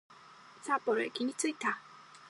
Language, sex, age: Japanese, female, 19-29